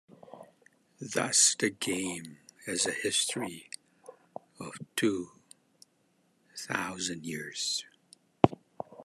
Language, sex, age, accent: English, male, 50-59, Filipino